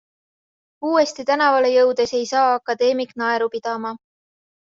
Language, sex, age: Estonian, female, 19-29